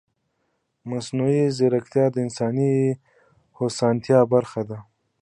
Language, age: Pashto, 19-29